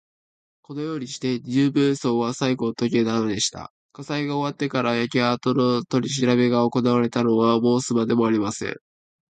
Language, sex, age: Japanese, male, 19-29